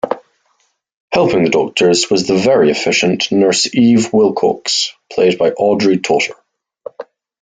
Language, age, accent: English, 19-29, Irish English